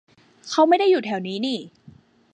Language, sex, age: Thai, female, under 19